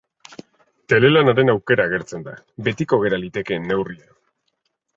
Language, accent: Basque, Erdialdekoa edo Nafarra (Gipuzkoa, Nafarroa)